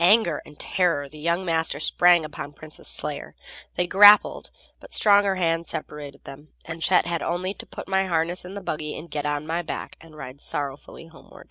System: none